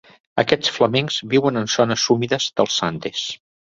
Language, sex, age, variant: Catalan, male, 60-69, Central